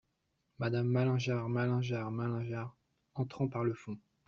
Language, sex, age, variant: French, male, 40-49, Français de métropole